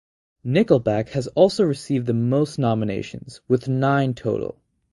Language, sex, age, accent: English, male, under 19, United States English